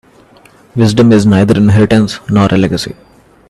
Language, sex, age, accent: English, male, 19-29, India and South Asia (India, Pakistan, Sri Lanka)